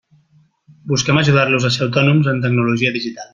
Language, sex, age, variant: Catalan, male, 30-39, Central